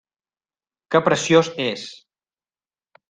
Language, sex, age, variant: Catalan, male, 40-49, Central